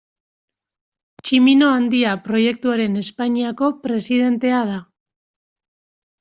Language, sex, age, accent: Basque, female, 30-39, Erdialdekoa edo Nafarra (Gipuzkoa, Nafarroa)